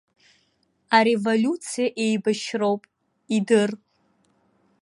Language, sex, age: Abkhazian, female, under 19